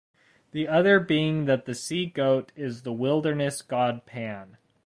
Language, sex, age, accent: English, male, under 19, United States English